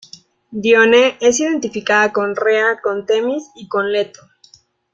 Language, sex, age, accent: Spanish, female, 30-39, México